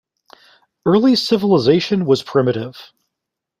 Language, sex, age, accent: English, male, 40-49, United States English